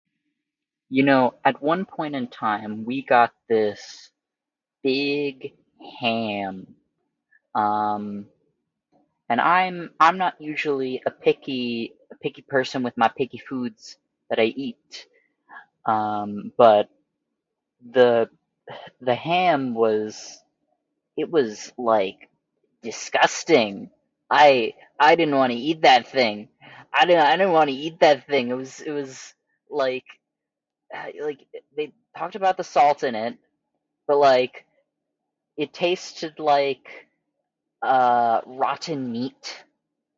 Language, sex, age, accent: English, male, 19-29, United States English